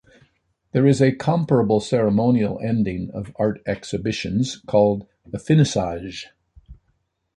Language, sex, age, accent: English, male, 70-79, Canadian English